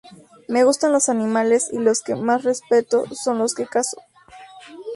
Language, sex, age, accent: Spanish, female, 19-29, México